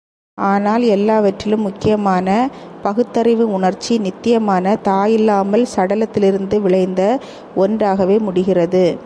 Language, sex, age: Tamil, female, 40-49